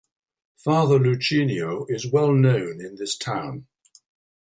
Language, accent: English, England English